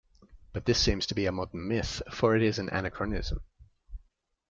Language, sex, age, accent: English, male, 19-29, Australian English